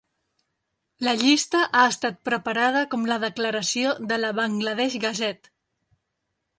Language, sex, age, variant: Catalan, female, 40-49, Central